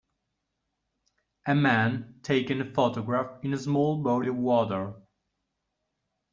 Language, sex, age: English, male, 30-39